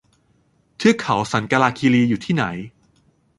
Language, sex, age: Thai, male, 40-49